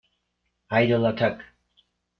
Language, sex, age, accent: Spanish, male, under 19, Andino-Pacífico: Colombia, Perú, Ecuador, oeste de Bolivia y Venezuela andina